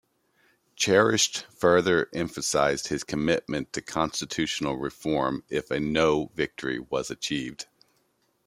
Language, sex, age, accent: English, male, 30-39, United States English